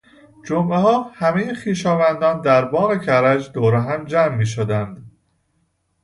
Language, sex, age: Persian, male, 30-39